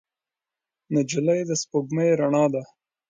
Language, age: Pashto, 19-29